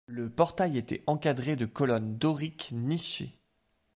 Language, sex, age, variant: French, male, 30-39, Français de métropole